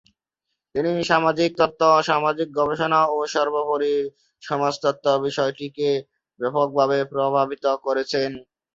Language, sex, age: Bengali, male, 19-29